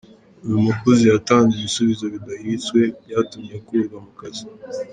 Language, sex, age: Kinyarwanda, male, under 19